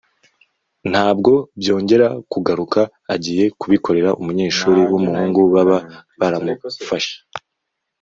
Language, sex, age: Kinyarwanda, male, 19-29